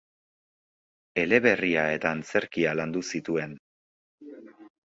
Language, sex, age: Basque, male, 19-29